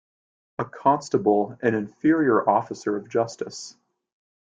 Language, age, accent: English, 19-29, United States English